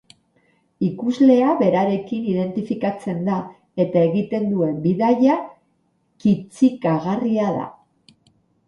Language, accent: Basque, Mendebalekoa (Araba, Bizkaia, Gipuzkoako mendebaleko herri batzuk)